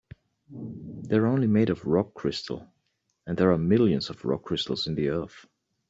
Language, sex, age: English, male, 30-39